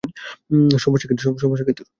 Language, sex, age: Bengali, male, 19-29